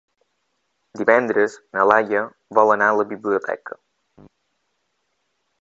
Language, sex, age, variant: Catalan, male, 19-29, Balear